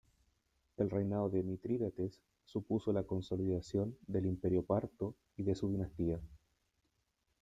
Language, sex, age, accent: Spanish, male, 30-39, Chileno: Chile, Cuyo